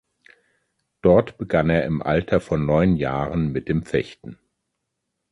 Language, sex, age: German, male, 50-59